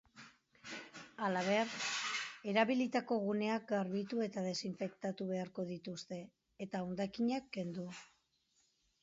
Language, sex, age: Basque, female, 50-59